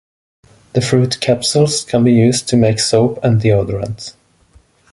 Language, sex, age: English, male, 30-39